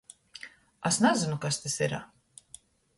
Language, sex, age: Latgalian, female, 40-49